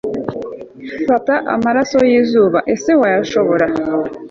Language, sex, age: Kinyarwanda, female, 19-29